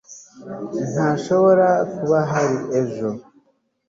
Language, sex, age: Kinyarwanda, male, 40-49